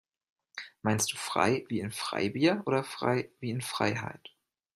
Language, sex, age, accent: German, male, 30-39, Deutschland Deutsch